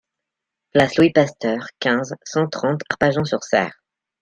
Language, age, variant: French, 19-29, Français de métropole